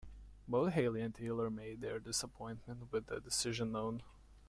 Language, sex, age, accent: English, male, under 19, United States English